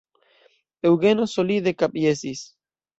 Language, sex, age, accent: Esperanto, male, under 19, Internacia